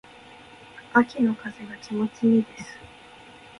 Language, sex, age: Japanese, female, 19-29